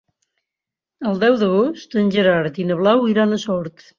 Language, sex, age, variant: Catalan, female, 70-79, Central